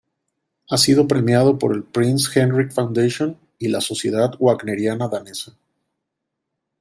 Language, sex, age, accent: Spanish, male, 40-49, México